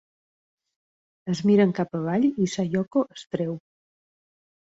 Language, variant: Catalan, Septentrional